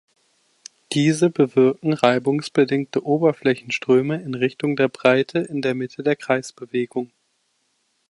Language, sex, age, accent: German, male, 19-29, Deutschland Deutsch